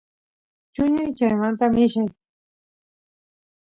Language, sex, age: Santiago del Estero Quichua, female, 50-59